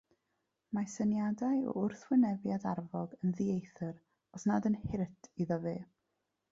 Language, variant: Welsh, South-Western Welsh